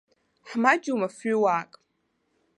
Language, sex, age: Abkhazian, female, 19-29